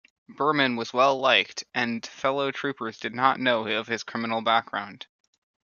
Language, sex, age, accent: English, male, under 19, United States English